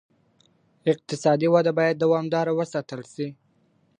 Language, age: Pashto, 19-29